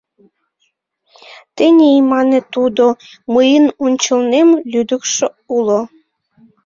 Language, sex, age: Mari, female, 19-29